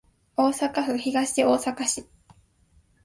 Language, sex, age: Japanese, female, 19-29